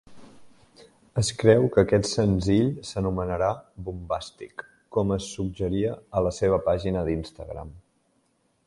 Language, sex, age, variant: Catalan, male, 19-29, Septentrional